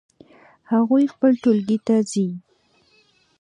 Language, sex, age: Pashto, female, 19-29